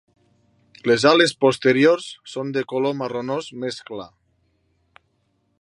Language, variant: Catalan, Central